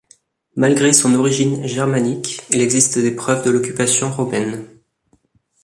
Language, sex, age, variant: French, male, 19-29, Français de métropole